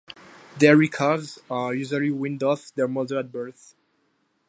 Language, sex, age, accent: English, male, 19-29, French